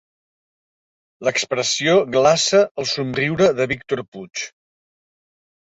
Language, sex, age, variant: Catalan, male, 60-69, Central